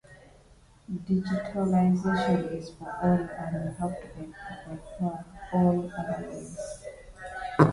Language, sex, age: English, female, 40-49